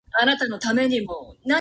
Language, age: Japanese, 30-39